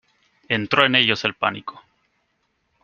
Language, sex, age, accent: Spanish, male, 19-29, España: Islas Canarias